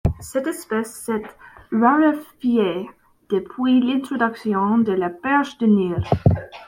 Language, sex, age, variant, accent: French, female, under 19, Français d'Amérique du Nord, Français des États-Unis